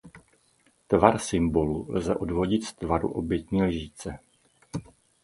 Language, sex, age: Czech, male, 50-59